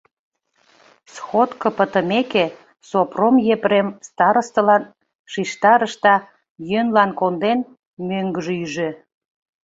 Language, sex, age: Mari, female, 40-49